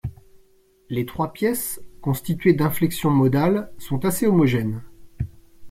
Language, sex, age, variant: French, male, 40-49, Français de métropole